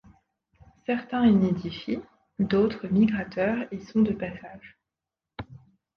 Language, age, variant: French, 30-39, Français de métropole